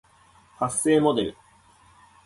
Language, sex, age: Japanese, male, 30-39